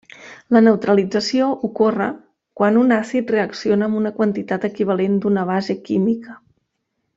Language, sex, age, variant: Catalan, female, 40-49, Central